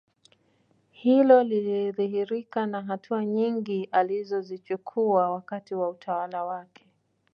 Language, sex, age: Swahili, female, 19-29